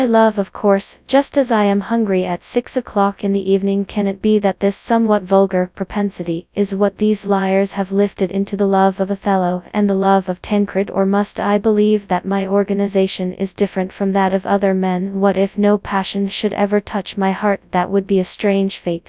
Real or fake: fake